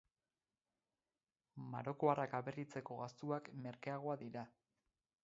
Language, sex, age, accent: Basque, male, 30-39, Mendebalekoa (Araba, Bizkaia, Gipuzkoako mendebaleko herri batzuk)